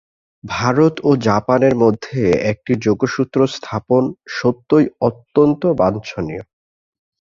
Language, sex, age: Bengali, male, 19-29